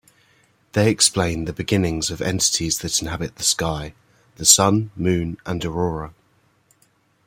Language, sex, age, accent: English, male, 19-29, England English